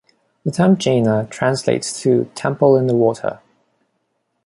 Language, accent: English, Hong Kong English